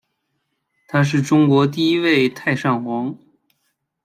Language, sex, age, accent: Chinese, male, 30-39, 出生地：黑龙江省